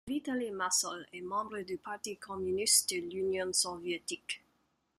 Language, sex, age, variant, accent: French, female, 19-29, Français d'Amérique du Nord, Français du Canada